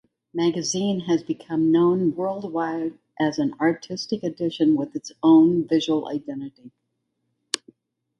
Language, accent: English, United States English